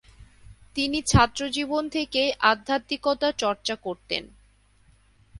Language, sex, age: Bengali, male, 30-39